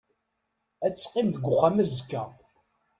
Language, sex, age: Kabyle, male, 60-69